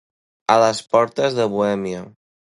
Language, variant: Catalan, Central